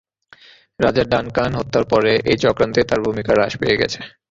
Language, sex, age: Bengali, male, 19-29